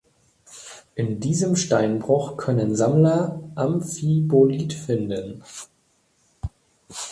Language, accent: German, Deutschland Deutsch